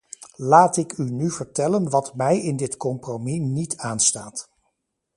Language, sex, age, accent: Dutch, male, 50-59, Nederlands Nederlands